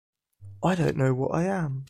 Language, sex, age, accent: English, male, 19-29, England English